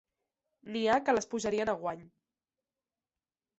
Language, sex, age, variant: Catalan, female, 19-29, Central